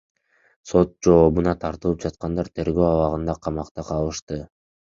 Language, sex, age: Kyrgyz, male, under 19